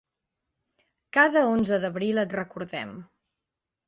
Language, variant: Catalan, Central